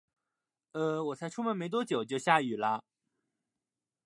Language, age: Chinese, 19-29